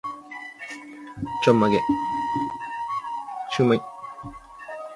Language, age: Chinese, 19-29